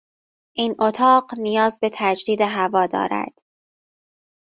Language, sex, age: Persian, female, 19-29